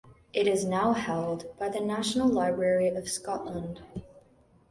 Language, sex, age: English, female, under 19